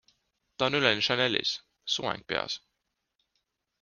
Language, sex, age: Estonian, male, 19-29